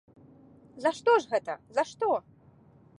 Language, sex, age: Belarusian, female, 19-29